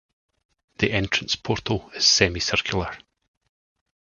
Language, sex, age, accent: English, male, 50-59, Scottish English